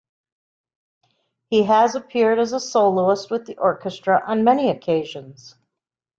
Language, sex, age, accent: English, female, 50-59, United States English